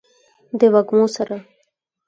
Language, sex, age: Pashto, female, 19-29